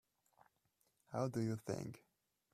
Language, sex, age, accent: English, male, 19-29, England English